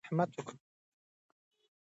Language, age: Pashto, 19-29